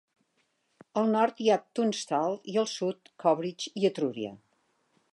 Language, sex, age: Catalan, female, 60-69